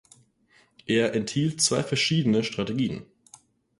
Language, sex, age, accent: German, male, 19-29, Deutschland Deutsch